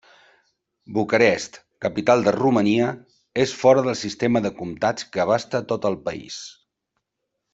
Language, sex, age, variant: Catalan, male, 50-59, Central